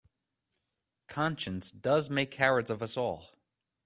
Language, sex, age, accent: English, male, 30-39, United States English